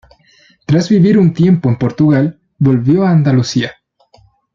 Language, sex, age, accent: Spanish, male, 19-29, Chileno: Chile, Cuyo